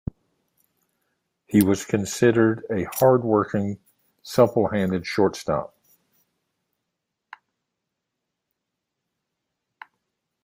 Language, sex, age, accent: English, male, 60-69, United States English